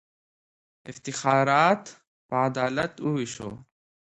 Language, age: Pashto, 19-29